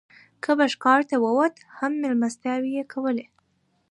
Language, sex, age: Pashto, female, 19-29